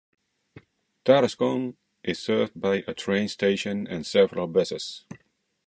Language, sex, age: English, male, 40-49